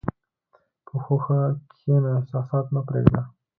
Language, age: Pashto, 19-29